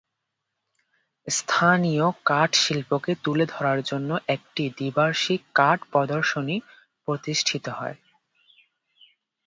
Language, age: Bengali, 19-29